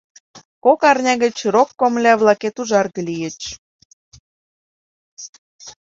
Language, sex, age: Mari, female, 19-29